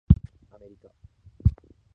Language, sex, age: Japanese, male, 19-29